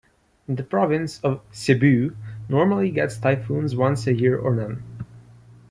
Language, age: English, 19-29